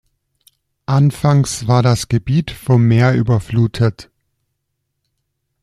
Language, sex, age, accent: German, male, 40-49, Deutschland Deutsch